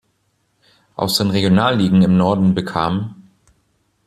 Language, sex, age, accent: German, male, 40-49, Deutschland Deutsch